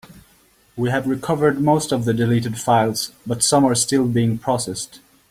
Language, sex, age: English, male, 30-39